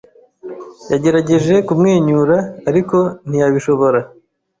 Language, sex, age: Kinyarwanda, male, 30-39